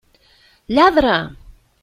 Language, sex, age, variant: Catalan, female, 50-59, Central